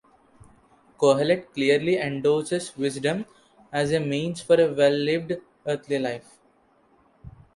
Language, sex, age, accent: English, male, 19-29, India and South Asia (India, Pakistan, Sri Lanka)